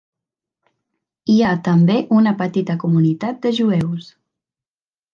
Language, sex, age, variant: Catalan, female, 19-29, Septentrional